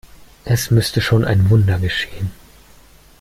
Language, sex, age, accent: German, male, 19-29, Deutschland Deutsch